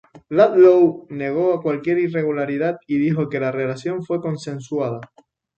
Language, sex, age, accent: Spanish, male, 19-29, España: Islas Canarias